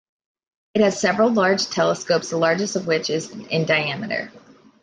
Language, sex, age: English, female, 30-39